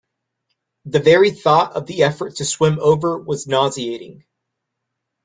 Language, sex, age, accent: English, male, 19-29, United States English